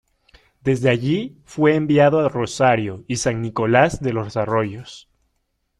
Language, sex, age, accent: Spanish, male, 19-29, México